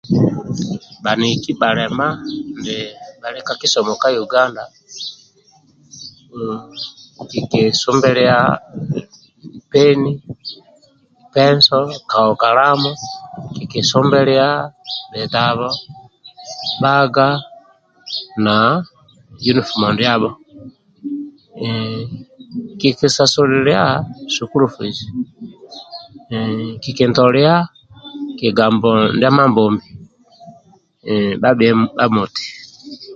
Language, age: Amba (Uganda), 30-39